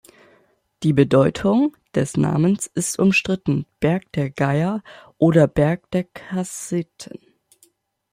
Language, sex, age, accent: German, male, under 19, Deutschland Deutsch